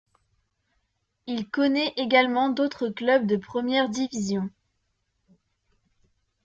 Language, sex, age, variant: French, female, under 19, Français de métropole